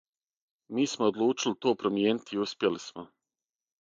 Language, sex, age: Serbian, male, 30-39